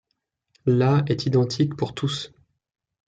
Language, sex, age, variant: French, male, 19-29, Français de métropole